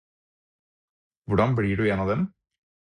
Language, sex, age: Norwegian Bokmål, male, 30-39